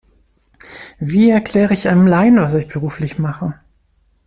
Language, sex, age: German, female, 30-39